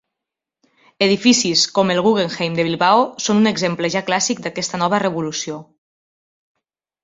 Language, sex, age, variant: Catalan, female, 30-39, Nord-Occidental